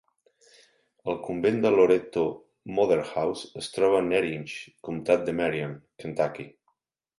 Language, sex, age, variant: Catalan, male, 50-59, Central